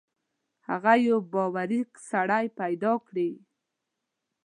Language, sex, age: Pashto, female, 19-29